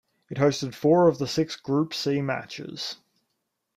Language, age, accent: English, 19-29, Australian English